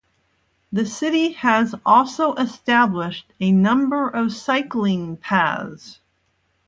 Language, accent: English, United States English